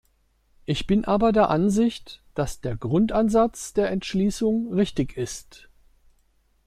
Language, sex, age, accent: German, male, 50-59, Deutschland Deutsch